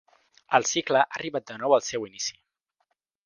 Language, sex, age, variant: Catalan, male, under 19, Central